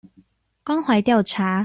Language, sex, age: Chinese, female, 19-29